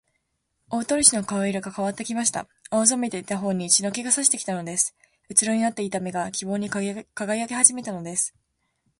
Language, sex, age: Japanese, female, under 19